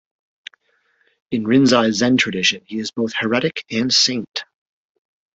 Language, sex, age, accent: English, male, 30-39, Canadian English